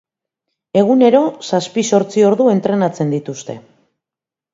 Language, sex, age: Basque, female, 50-59